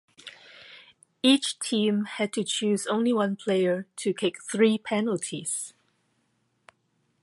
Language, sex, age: English, female, 60-69